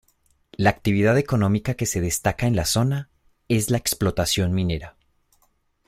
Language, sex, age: Spanish, male, 19-29